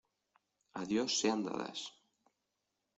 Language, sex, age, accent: Spanish, male, 19-29, España: Norte peninsular (Asturias, Castilla y León, Cantabria, País Vasco, Navarra, Aragón, La Rioja, Guadalajara, Cuenca)